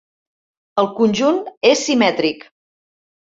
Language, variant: Catalan, Central